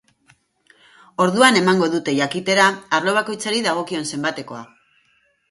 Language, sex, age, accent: Basque, female, 40-49, Mendebalekoa (Araba, Bizkaia, Gipuzkoako mendebaleko herri batzuk)